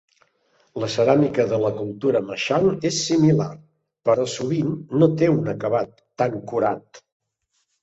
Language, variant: Catalan, Central